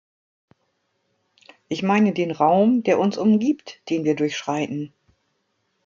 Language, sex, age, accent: German, female, 40-49, Deutschland Deutsch